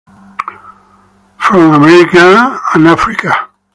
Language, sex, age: English, male, 60-69